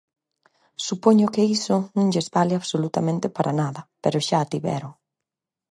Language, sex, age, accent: Galician, female, 30-39, Normativo (estándar)